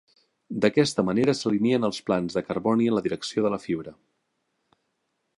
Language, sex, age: Catalan, male, 30-39